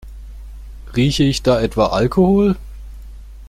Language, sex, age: German, male, 30-39